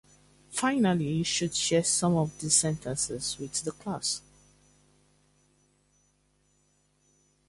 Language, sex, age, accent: English, female, 30-39, England English